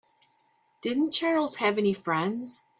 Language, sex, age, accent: English, female, 50-59, United States English